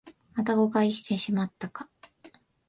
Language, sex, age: Japanese, female, 19-29